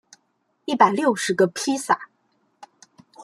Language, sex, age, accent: Chinese, female, 19-29, 出生地：河北省